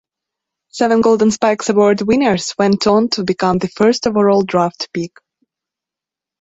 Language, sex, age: English, female, 19-29